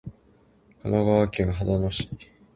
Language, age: Japanese, 19-29